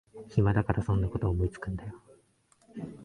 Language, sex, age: Japanese, male, 19-29